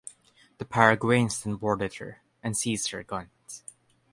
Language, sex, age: English, male, 19-29